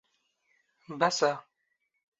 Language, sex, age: Central Kurdish, male, 19-29